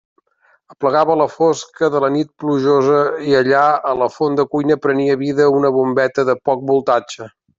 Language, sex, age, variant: Catalan, male, 30-39, Central